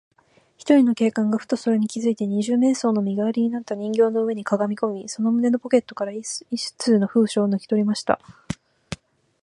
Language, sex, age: Japanese, female, 19-29